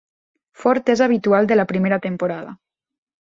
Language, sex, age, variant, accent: Catalan, female, 19-29, Nord-Occidental, Tortosí